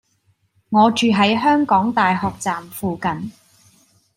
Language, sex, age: Cantonese, female, 19-29